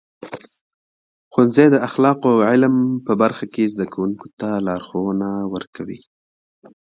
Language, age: Pashto, 19-29